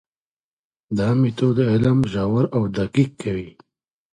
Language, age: Pashto, 30-39